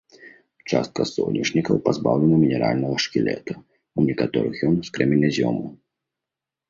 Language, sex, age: Belarusian, male, 19-29